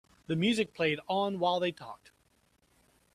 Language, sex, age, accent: English, male, 40-49, United States English